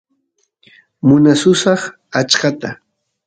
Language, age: Santiago del Estero Quichua, 30-39